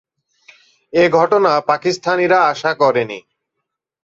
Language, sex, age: Bengali, male, 19-29